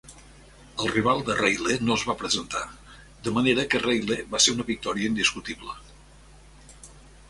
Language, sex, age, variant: Catalan, male, 70-79, Central